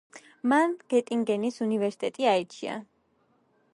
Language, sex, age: Georgian, female, 19-29